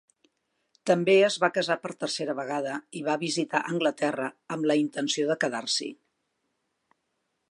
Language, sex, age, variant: Catalan, female, 60-69, Central